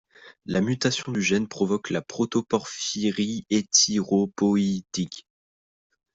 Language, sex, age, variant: French, male, under 19, Français de métropole